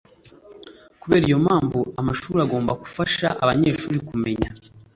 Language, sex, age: Kinyarwanda, male, 19-29